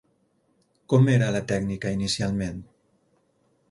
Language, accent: Catalan, valencià